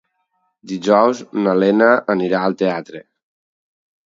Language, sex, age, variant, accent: Catalan, male, 30-39, Valencià meridional, valencià